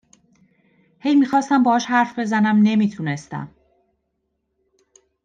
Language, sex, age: Persian, female, 40-49